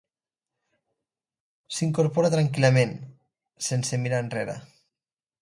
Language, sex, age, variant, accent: Catalan, female, 30-39, Nord-Occidental, nord-occidental